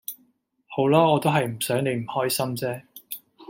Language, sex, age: Cantonese, male, 30-39